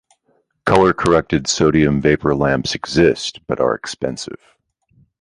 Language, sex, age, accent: English, male, 50-59, United States English